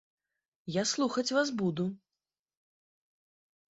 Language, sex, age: Belarusian, female, 19-29